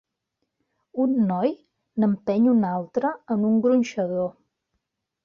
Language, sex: Catalan, female